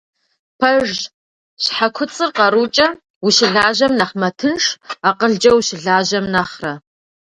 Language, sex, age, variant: Kabardian, female, 30-39, Адыгэбзэ (Къэбэрдей, Кирил, псоми зэдай)